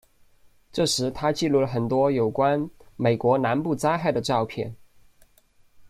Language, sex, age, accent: Chinese, male, 19-29, 出生地：四川省